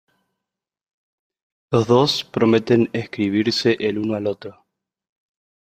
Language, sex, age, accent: Spanish, male, 19-29, Rioplatense: Argentina, Uruguay, este de Bolivia, Paraguay